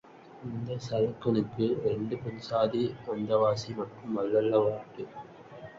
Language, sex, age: Tamil, male, 19-29